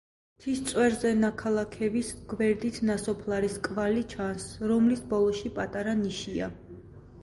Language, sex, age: Georgian, female, 30-39